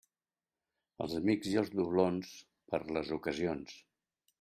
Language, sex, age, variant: Catalan, male, 60-69, Central